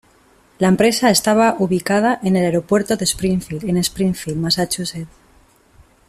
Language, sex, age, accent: Spanish, female, 30-39, España: Norte peninsular (Asturias, Castilla y León, Cantabria, País Vasco, Navarra, Aragón, La Rioja, Guadalajara, Cuenca)